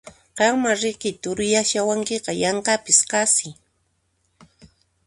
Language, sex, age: Puno Quechua, female, 40-49